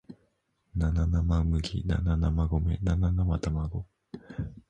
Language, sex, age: Japanese, male, 19-29